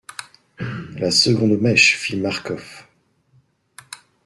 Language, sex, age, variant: French, male, 50-59, Français de métropole